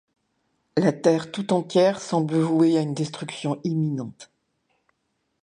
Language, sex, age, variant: French, female, 60-69, Français de métropole